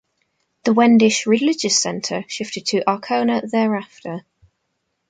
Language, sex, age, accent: English, female, 19-29, England English